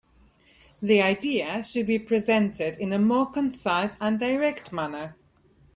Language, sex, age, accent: English, male, 30-39, England English